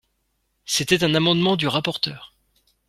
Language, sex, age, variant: French, male, 30-39, Français de métropole